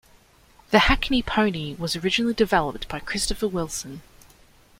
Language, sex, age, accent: English, female, 19-29, Australian English